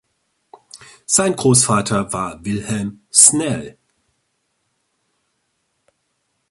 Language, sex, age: German, male, 40-49